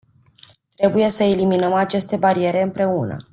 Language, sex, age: Romanian, female, 19-29